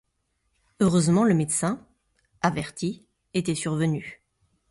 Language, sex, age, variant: French, female, 30-39, Français de métropole